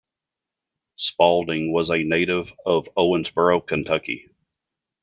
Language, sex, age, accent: English, male, 50-59, United States English